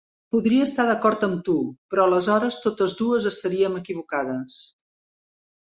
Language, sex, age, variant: Catalan, female, 70-79, Central